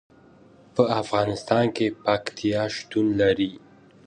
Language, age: Pashto, 19-29